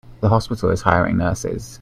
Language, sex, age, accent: English, male, 19-29, England English